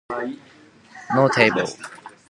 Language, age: English, under 19